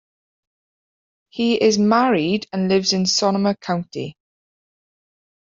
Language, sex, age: English, female, 19-29